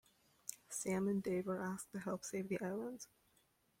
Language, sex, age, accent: English, male, under 19, United States English